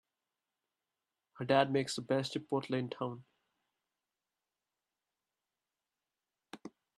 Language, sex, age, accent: English, male, 19-29, Canadian English